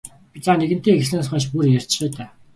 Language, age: Mongolian, 19-29